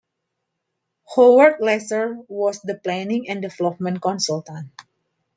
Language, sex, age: English, female, 30-39